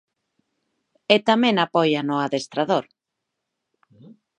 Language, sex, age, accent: Galician, female, 40-49, Atlántico (seseo e gheada)